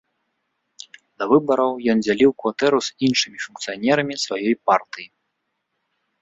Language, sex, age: Belarusian, male, 19-29